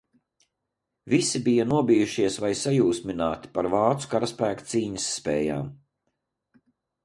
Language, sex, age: Latvian, male, 50-59